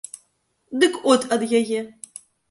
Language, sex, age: Belarusian, female, 30-39